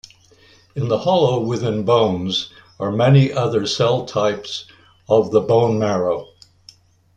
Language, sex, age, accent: English, male, 80-89, Canadian English